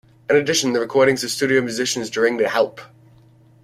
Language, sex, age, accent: English, male, 30-39, United States English